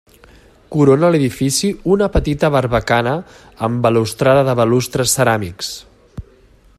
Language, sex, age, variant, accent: Catalan, male, 40-49, Central, central